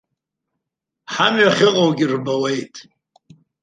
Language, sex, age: Abkhazian, male, 80-89